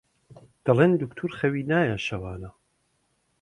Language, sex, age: Central Kurdish, male, 30-39